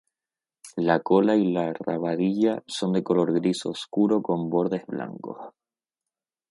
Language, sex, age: Spanish, male, 19-29